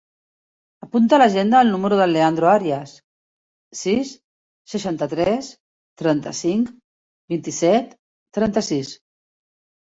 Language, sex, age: Catalan, female, 50-59